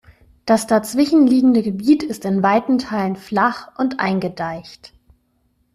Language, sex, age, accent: German, female, 30-39, Deutschland Deutsch